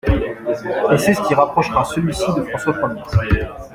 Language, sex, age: French, male, 19-29